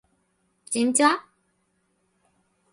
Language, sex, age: Japanese, female, 30-39